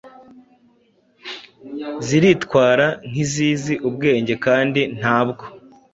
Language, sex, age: Kinyarwanda, male, 19-29